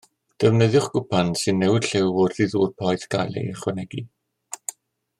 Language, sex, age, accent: Welsh, male, 60-69, Y Deyrnas Unedig Cymraeg